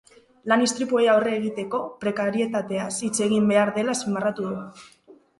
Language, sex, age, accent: Basque, female, 40-49, Mendebalekoa (Araba, Bizkaia, Gipuzkoako mendebaleko herri batzuk)